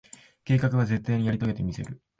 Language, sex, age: Japanese, male, 19-29